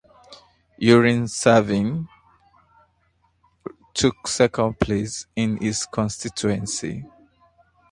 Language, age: English, 30-39